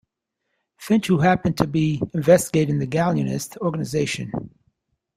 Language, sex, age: English, male, 40-49